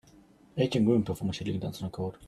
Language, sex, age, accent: English, male, 30-39, England English